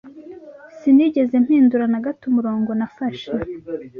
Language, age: Kinyarwanda, 19-29